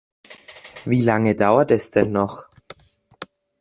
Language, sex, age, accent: German, male, under 19, Österreichisches Deutsch